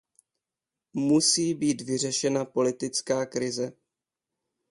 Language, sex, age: Czech, male, 19-29